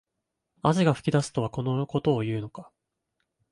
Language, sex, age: Japanese, male, 19-29